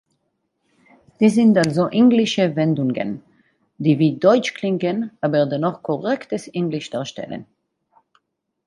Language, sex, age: German, female, 40-49